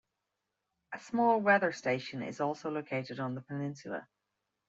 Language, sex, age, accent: English, female, 40-49, Irish English